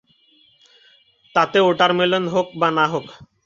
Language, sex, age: Bengali, male, 19-29